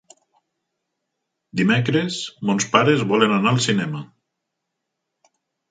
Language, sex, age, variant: Catalan, male, 50-59, Nord-Occidental